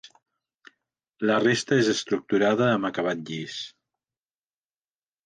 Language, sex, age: Catalan, male, 60-69